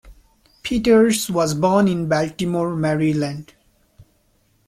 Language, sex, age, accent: English, male, 19-29, India and South Asia (India, Pakistan, Sri Lanka)